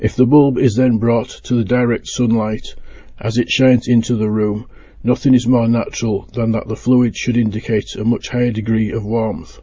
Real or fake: real